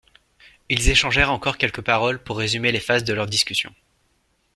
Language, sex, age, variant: French, male, 19-29, Français de métropole